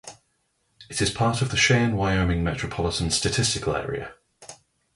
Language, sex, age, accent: English, male, 30-39, England English